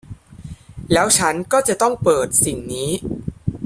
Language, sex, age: Thai, male, under 19